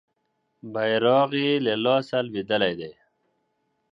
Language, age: Pashto, 30-39